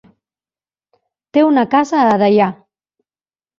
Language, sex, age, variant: Catalan, female, 40-49, Central